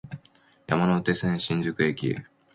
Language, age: Japanese, 19-29